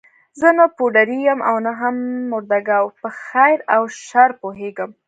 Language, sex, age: Pashto, female, 19-29